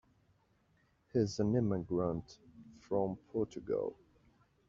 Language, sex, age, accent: English, male, 30-39, England English